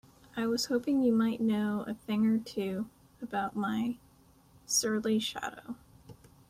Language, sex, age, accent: English, female, 30-39, United States English